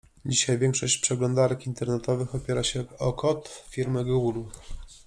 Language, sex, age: Polish, male, 40-49